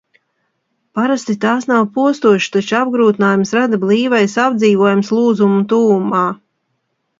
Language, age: Latvian, 40-49